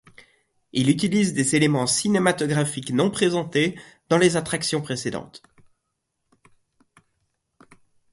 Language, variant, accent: French, Français d'Europe, Français de Belgique